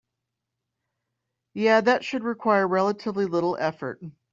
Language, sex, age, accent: English, male, 19-29, United States English